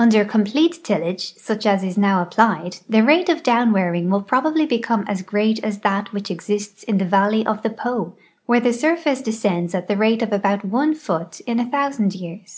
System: none